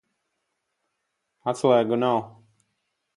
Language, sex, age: Latvian, male, 40-49